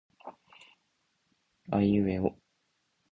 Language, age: Japanese, under 19